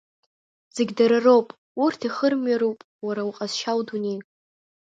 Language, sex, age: Abkhazian, female, under 19